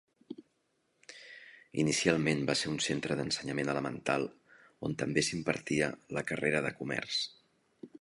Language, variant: Catalan, Central